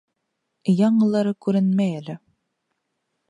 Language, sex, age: Bashkir, female, 19-29